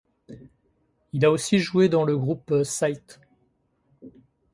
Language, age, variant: French, 50-59, Français de métropole